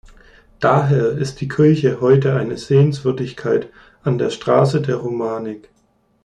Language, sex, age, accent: German, male, 19-29, Deutschland Deutsch